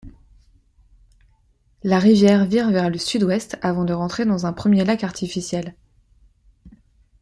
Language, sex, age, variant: French, female, 30-39, Français de métropole